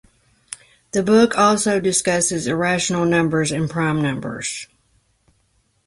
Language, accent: English, United States English